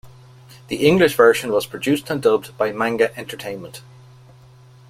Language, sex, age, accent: English, male, 50-59, Irish English